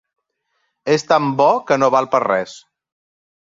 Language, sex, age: Catalan, male, 40-49